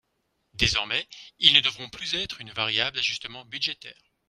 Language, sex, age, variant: French, male, 40-49, Français de métropole